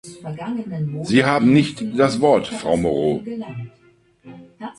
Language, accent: German, Deutschland Deutsch